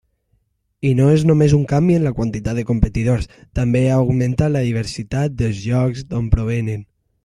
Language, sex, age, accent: Catalan, male, under 19, valencià